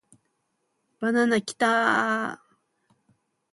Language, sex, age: Japanese, female, 40-49